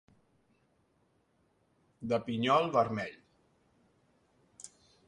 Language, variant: Catalan, Central